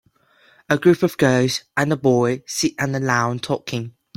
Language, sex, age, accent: English, male, 19-29, England English